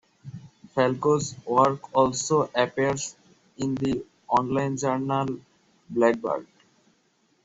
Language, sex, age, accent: English, male, 19-29, India and South Asia (India, Pakistan, Sri Lanka)